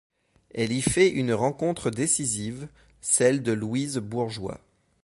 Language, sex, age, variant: French, male, 30-39, Français de métropole